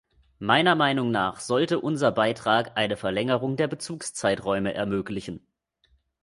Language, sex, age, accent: German, male, 19-29, Deutschland Deutsch